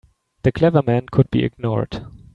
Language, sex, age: English, male, 19-29